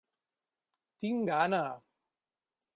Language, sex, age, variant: Catalan, male, 50-59, Central